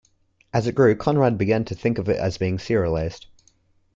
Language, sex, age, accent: English, male, under 19, Australian English